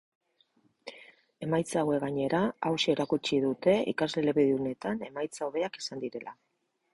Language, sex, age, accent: Basque, female, 40-49, Mendebalekoa (Araba, Bizkaia, Gipuzkoako mendebaleko herri batzuk)